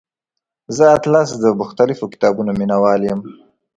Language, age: Pashto, 19-29